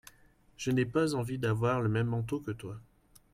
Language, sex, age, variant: French, male, 30-39, Français de métropole